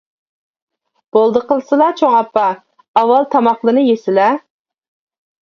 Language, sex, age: Uyghur, female, 30-39